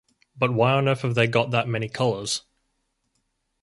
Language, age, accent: English, 19-29, Australian English